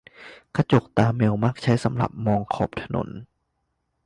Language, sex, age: Thai, male, 19-29